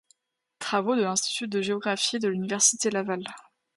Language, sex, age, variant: French, female, 19-29, Français d'Europe